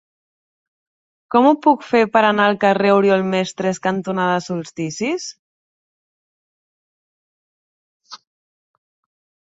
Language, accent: Catalan, Barcelona